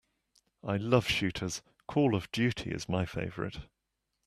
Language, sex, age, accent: English, male, 50-59, England English